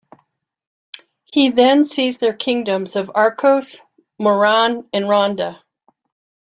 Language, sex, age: English, female, 60-69